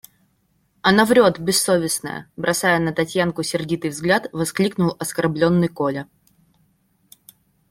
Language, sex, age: Russian, female, 19-29